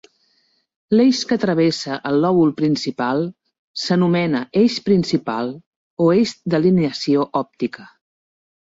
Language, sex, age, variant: Catalan, female, 50-59, Central